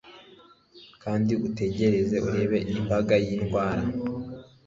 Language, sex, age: Kinyarwanda, male, 19-29